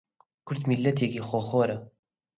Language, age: Central Kurdish, 19-29